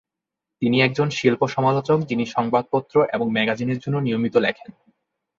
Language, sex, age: Bengali, male, 19-29